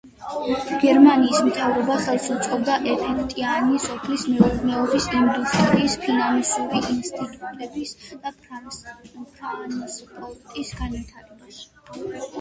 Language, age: Georgian, under 19